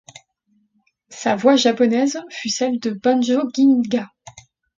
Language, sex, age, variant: French, female, 40-49, Français de métropole